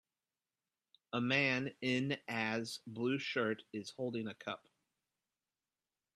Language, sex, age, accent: English, male, 30-39, United States English